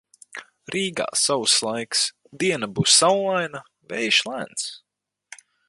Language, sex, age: Latvian, male, 19-29